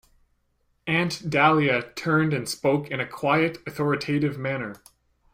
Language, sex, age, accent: English, male, 19-29, Canadian English